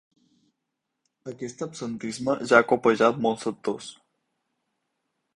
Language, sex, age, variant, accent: Catalan, male, 19-29, Balear, mallorquí